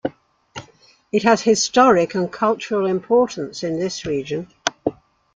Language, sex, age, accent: English, female, 70-79, England English